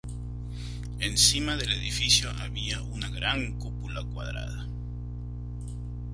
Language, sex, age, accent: Spanish, male, 30-39, Andino-Pacífico: Colombia, Perú, Ecuador, oeste de Bolivia y Venezuela andina